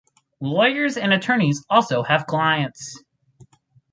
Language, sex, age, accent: English, male, under 19, United States English